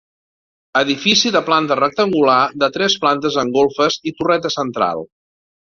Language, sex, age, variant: Catalan, male, 50-59, Central